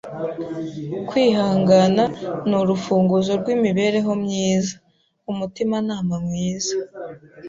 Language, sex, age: Kinyarwanda, female, 19-29